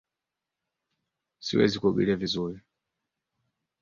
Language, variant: Swahili, Kiswahili cha Bara ya Tanzania